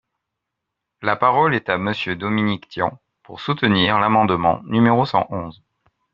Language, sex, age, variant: French, male, 50-59, Français de métropole